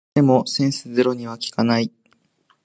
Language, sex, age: Japanese, male, 19-29